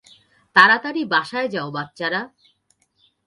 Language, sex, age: Bengali, female, 19-29